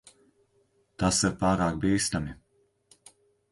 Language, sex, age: Latvian, male, 30-39